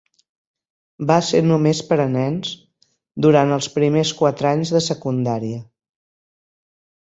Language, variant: Catalan, Central